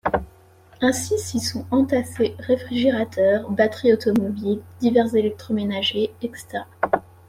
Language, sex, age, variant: French, female, 19-29, Français de métropole